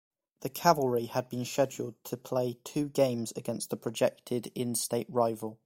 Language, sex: English, male